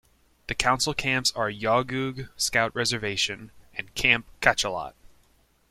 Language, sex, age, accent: English, male, 19-29, United States English